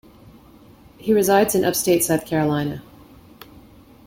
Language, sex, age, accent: English, female, 50-59, Canadian English